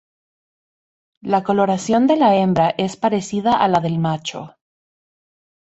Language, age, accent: Spanish, 19-29, Andino-Pacífico: Colombia, Perú, Ecuador, oeste de Bolivia y Venezuela andina